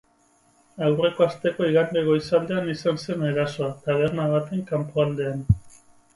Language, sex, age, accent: Basque, male, 30-39, Mendebalekoa (Araba, Bizkaia, Gipuzkoako mendebaleko herri batzuk)